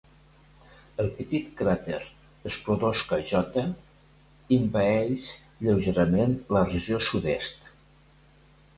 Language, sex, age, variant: Catalan, male, 60-69, Nord-Occidental